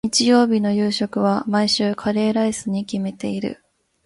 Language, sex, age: Japanese, female, 19-29